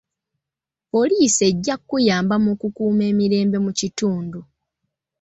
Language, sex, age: Ganda, female, 30-39